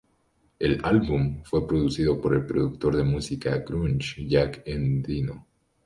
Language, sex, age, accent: Spanish, male, 19-29, Andino-Pacífico: Colombia, Perú, Ecuador, oeste de Bolivia y Venezuela andina